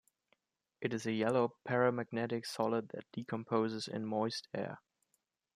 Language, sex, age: English, male, 19-29